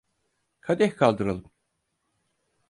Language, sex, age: Turkish, male, 50-59